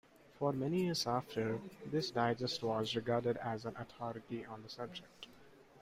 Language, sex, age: English, male, 19-29